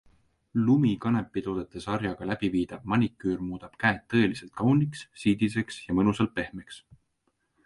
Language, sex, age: Estonian, male, 19-29